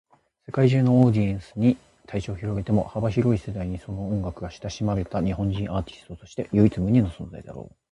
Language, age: Japanese, 30-39